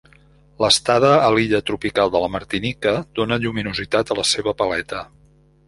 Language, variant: Catalan, Central